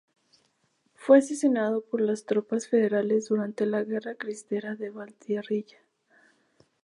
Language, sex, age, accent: Spanish, female, 19-29, México